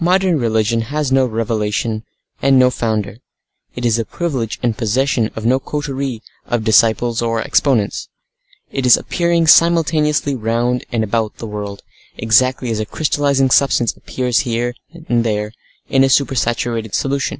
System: none